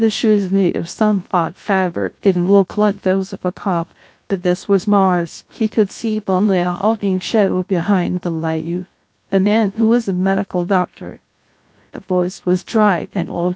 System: TTS, GlowTTS